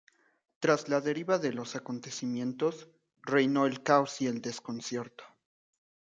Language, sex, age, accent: Spanish, male, 19-29, México